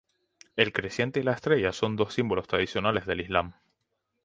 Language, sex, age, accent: Spanish, male, 19-29, España: Islas Canarias